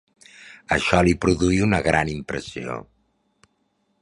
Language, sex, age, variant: Catalan, male, 40-49, Central